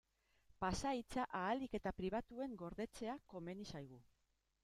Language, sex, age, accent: Basque, female, 40-49, Mendebalekoa (Araba, Bizkaia, Gipuzkoako mendebaleko herri batzuk)